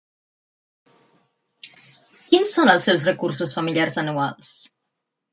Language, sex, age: Catalan, female, 50-59